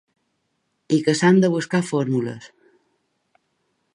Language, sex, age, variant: Catalan, female, 40-49, Balear